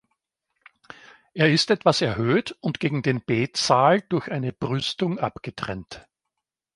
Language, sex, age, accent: German, male, 50-59, Österreichisches Deutsch